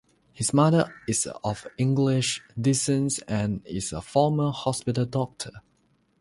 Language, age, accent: English, 19-29, United States English; Malaysian English